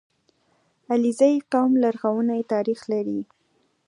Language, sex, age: Pashto, female, 19-29